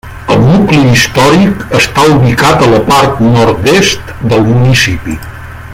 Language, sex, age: Catalan, male, 60-69